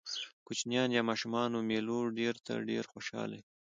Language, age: Pashto, 19-29